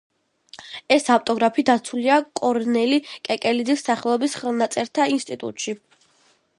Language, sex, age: Georgian, female, 50-59